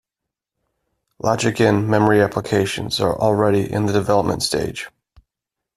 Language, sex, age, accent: English, male, 40-49, United States English